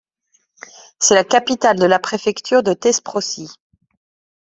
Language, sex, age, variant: French, female, 40-49, Français de métropole